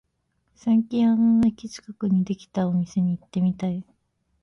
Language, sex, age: Japanese, female, 19-29